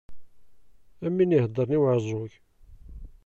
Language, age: Kabyle, 30-39